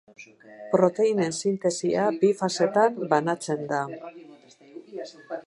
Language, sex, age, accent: Basque, female, 50-59, Mendebalekoa (Araba, Bizkaia, Gipuzkoako mendebaleko herri batzuk)